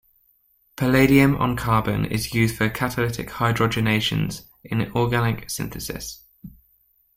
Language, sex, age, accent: English, male, 19-29, England English